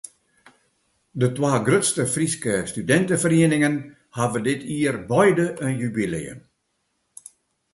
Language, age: Western Frisian, 70-79